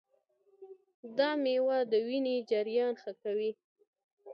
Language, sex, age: Pashto, female, under 19